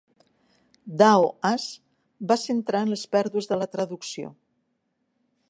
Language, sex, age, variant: Catalan, female, 60-69, Nord-Occidental